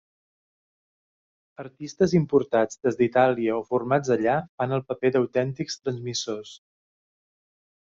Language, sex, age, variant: Catalan, male, 40-49, Balear